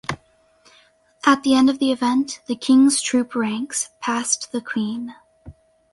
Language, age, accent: English, under 19, United States English